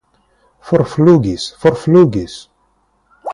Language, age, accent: Esperanto, 30-39, Internacia